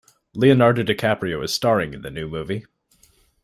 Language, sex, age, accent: English, male, 19-29, Canadian English